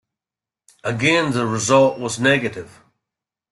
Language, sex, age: English, male, 50-59